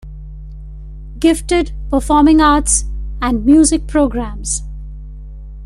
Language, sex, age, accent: English, female, 50-59, India and South Asia (India, Pakistan, Sri Lanka)